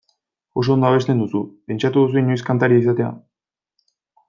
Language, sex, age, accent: Basque, male, 19-29, Erdialdekoa edo Nafarra (Gipuzkoa, Nafarroa)